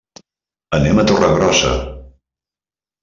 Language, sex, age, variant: Catalan, male, 50-59, Central